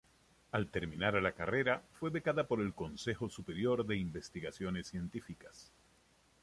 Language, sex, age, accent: Spanish, male, 60-69, Caribe: Cuba, Venezuela, Puerto Rico, República Dominicana, Panamá, Colombia caribeña, México caribeño, Costa del golfo de México